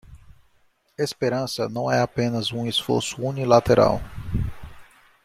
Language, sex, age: Portuguese, male, 40-49